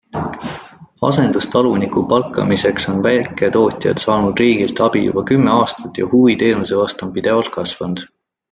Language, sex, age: Estonian, male, 19-29